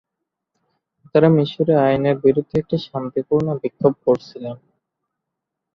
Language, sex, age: Bengali, male, 19-29